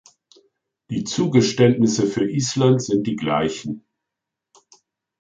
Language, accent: German, Deutschland Deutsch